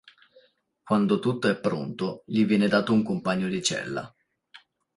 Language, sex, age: Italian, male, 19-29